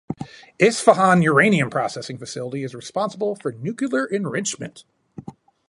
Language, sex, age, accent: English, male, 40-49, United States English